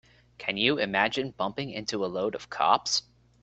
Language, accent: English, United States English